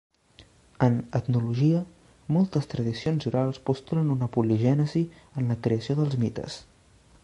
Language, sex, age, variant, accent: Catalan, male, under 19, Central, central